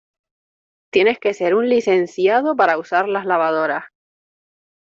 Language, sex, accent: Spanish, female, España: Islas Canarias